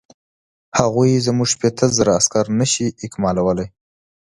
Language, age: Pashto, 19-29